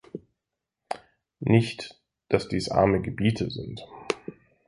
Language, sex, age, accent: German, male, 30-39, Deutschland Deutsch